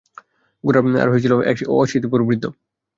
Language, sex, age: Bengali, male, 19-29